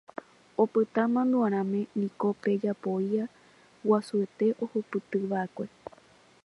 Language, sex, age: Guarani, female, 19-29